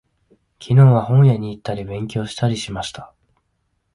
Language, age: Japanese, 19-29